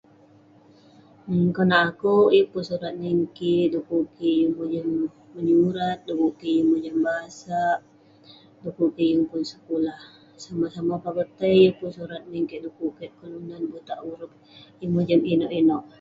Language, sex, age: Western Penan, female, 19-29